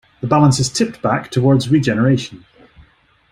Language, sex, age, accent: English, male, 40-49, Scottish English